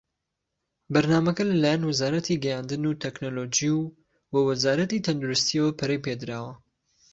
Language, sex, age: Central Kurdish, male, 19-29